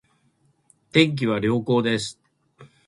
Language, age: Japanese, 60-69